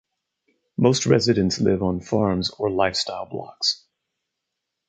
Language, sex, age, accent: English, male, 40-49, United States English